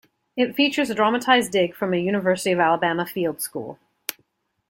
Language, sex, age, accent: English, female, 40-49, United States English